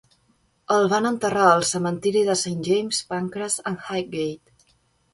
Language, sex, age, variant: Catalan, female, 30-39, Central